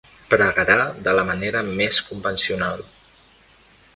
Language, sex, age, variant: Catalan, male, 19-29, Central